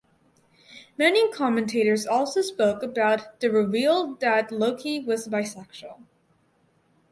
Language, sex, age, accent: English, female, under 19, United States English